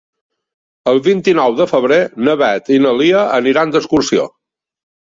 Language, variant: Catalan, Balear